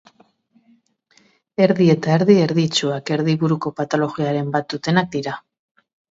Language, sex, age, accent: Basque, female, 30-39, Mendebalekoa (Araba, Bizkaia, Gipuzkoako mendebaleko herri batzuk)